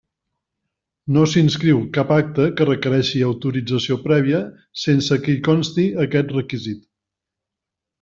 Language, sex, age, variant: Catalan, male, 50-59, Central